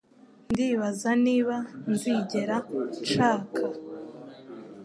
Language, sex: Kinyarwanda, female